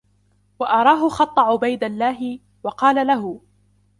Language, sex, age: Arabic, female, under 19